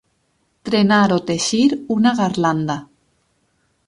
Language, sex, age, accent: Catalan, female, 30-39, valencià meridional